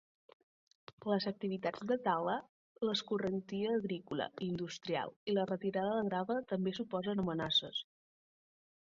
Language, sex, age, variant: Catalan, female, under 19, Central